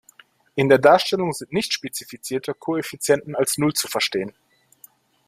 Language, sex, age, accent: German, male, 30-39, Deutschland Deutsch